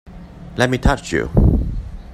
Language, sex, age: English, male, 19-29